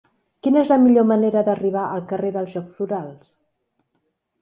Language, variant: Catalan, Central